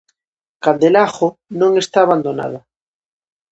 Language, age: Galician, under 19